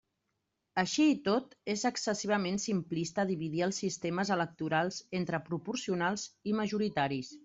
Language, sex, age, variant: Catalan, female, 40-49, Central